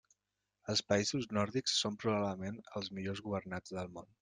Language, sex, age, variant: Catalan, male, 30-39, Central